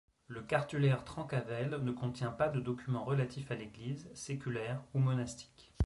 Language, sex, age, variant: French, male, 30-39, Français de métropole